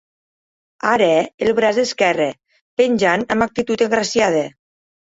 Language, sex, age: Catalan, female, 40-49